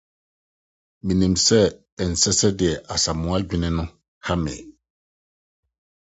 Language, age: Akan, 60-69